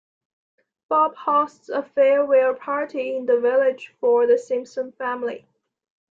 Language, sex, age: English, male, 19-29